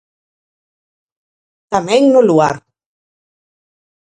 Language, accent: Galician, Normativo (estándar)